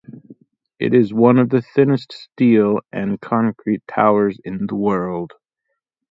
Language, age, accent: English, 30-39, United States English